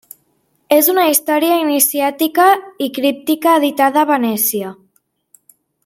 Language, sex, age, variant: Catalan, female, under 19, Central